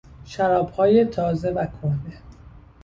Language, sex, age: Persian, male, 30-39